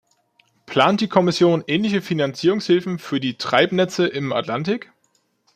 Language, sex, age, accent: German, male, 19-29, Deutschland Deutsch